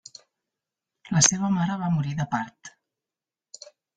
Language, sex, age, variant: Catalan, female, 40-49, Central